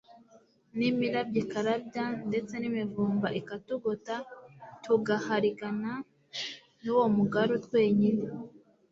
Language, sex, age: Kinyarwanda, female, 19-29